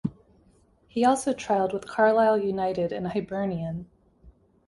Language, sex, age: English, female, 30-39